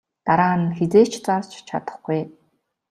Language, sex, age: Mongolian, female, 19-29